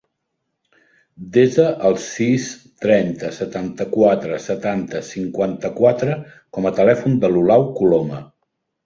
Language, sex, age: Catalan, male, 50-59